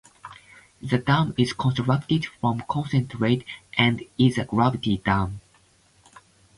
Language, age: English, 19-29